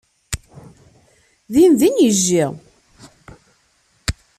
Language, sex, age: Kabyle, female, 30-39